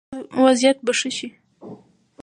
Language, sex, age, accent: Pashto, female, 19-29, معیاري پښتو